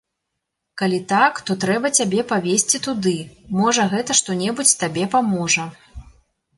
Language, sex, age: Belarusian, female, 30-39